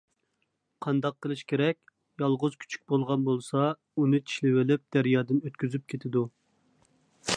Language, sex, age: Uyghur, male, 19-29